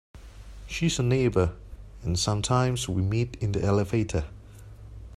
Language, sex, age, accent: English, male, 30-39, Hong Kong English